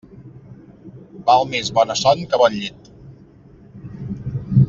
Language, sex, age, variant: Catalan, male, 30-39, Central